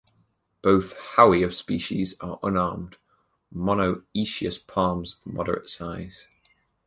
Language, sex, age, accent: English, male, under 19, England English